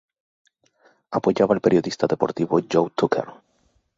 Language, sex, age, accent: Spanish, male, 19-29, Chileno: Chile, Cuyo